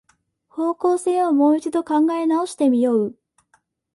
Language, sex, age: Japanese, female, 19-29